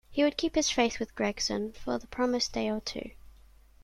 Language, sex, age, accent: English, female, under 19, England English